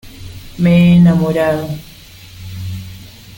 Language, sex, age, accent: Spanish, female, 40-49, Caribe: Cuba, Venezuela, Puerto Rico, República Dominicana, Panamá, Colombia caribeña, México caribeño, Costa del golfo de México